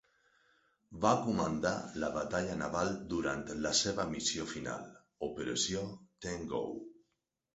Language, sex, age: Catalan, male, 50-59